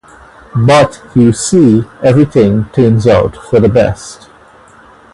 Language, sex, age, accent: English, male, 40-49, West Indies and Bermuda (Bahamas, Bermuda, Jamaica, Trinidad)